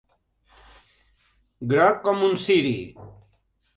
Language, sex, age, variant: Catalan, male, 70-79, Central